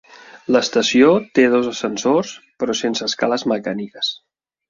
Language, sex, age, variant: Catalan, male, 50-59, Central